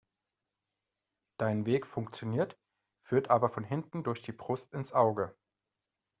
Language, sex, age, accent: German, male, 40-49, Deutschland Deutsch